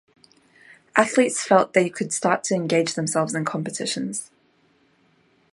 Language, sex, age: English, female, 19-29